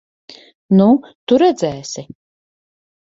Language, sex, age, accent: Latvian, female, 50-59, Riga